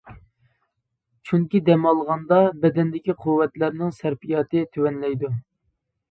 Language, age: Uyghur, 19-29